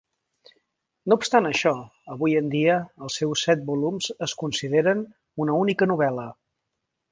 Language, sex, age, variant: Catalan, male, 50-59, Central